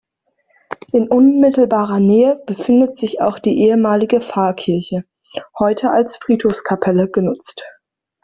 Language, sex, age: German, female, under 19